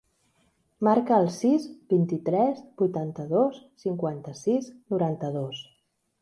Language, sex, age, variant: Catalan, female, 40-49, Central